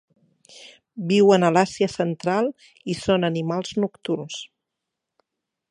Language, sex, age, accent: Catalan, female, 50-59, central; septentrional